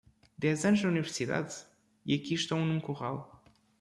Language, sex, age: Portuguese, male, 19-29